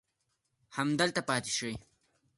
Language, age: Pashto, under 19